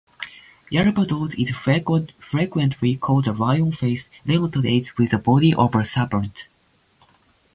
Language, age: English, 19-29